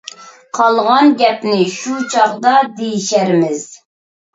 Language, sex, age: Uyghur, female, 19-29